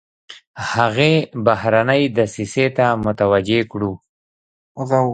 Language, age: Pashto, 30-39